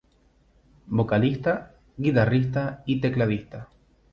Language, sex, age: Spanish, male, 19-29